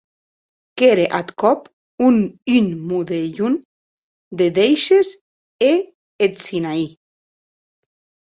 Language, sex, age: Occitan, female, 40-49